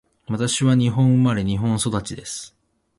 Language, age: Japanese, 40-49